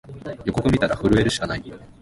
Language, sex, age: Japanese, male, 19-29